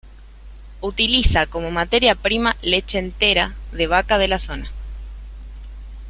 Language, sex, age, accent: Spanish, female, 19-29, Rioplatense: Argentina, Uruguay, este de Bolivia, Paraguay